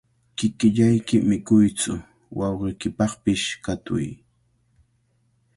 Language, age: Cajatambo North Lima Quechua, 19-29